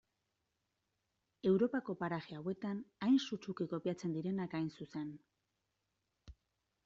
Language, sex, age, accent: Basque, female, 40-49, Mendebalekoa (Araba, Bizkaia, Gipuzkoako mendebaleko herri batzuk)